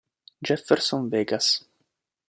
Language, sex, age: Italian, male, 19-29